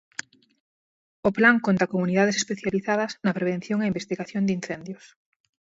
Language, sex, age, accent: Galician, female, 30-39, Normativo (estándar)